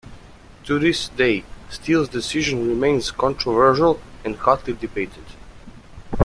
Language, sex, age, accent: English, male, 19-29, United States English